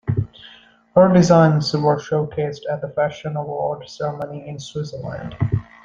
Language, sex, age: English, male, 19-29